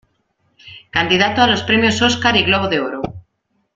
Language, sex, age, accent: Spanish, female, 30-39, España: Centro-Sur peninsular (Madrid, Toledo, Castilla-La Mancha)